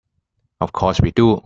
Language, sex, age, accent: English, male, 40-49, Hong Kong English